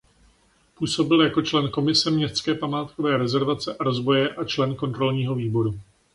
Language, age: Czech, 40-49